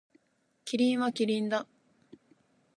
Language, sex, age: Japanese, female, 19-29